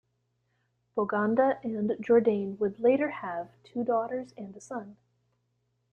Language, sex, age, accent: English, female, 30-39, United States English